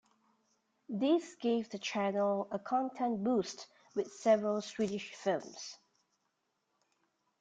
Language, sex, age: English, female, 30-39